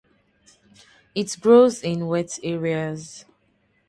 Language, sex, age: English, female, 19-29